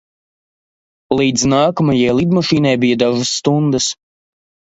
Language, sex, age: Latvian, male, 19-29